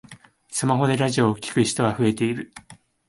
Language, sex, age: Japanese, male, 19-29